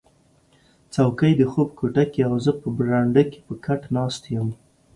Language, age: Pashto, 19-29